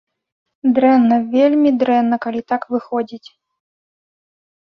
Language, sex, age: Belarusian, female, 19-29